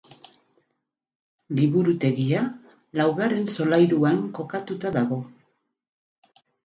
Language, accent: Basque, Mendebalekoa (Araba, Bizkaia, Gipuzkoako mendebaleko herri batzuk)